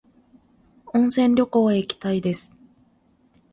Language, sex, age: Japanese, female, 30-39